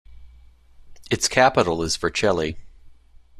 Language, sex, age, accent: English, male, 40-49, United States English